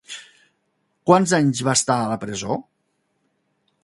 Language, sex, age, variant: Catalan, male, 40-49, Nord-Occidental